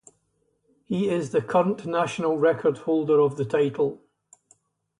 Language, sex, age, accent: English, male, 70-79, Scottish English